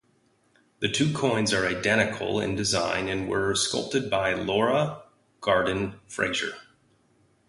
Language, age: English, 30-39